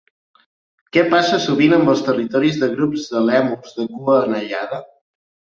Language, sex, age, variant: Catalan, male, 19-29, Central